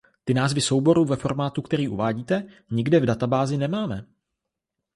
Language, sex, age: Czech, male, 19-29